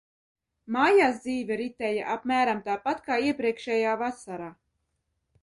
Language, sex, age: Latvian, female, 19-29